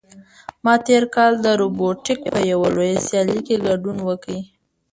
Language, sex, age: Pashto, female, under 19